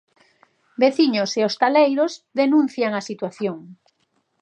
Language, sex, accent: Galician, female, Normativo (estándar)